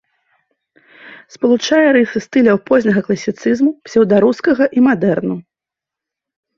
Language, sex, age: Belarusian, female, 30-39